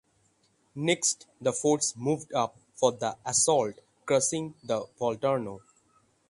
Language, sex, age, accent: English, male, under 19, India and South Asia (India, Pakistan, Sri Lanka)